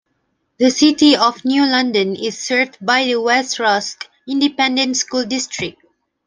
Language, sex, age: English, female, 19-29